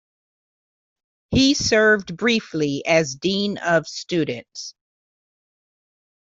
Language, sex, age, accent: English, female, 50-59, United States English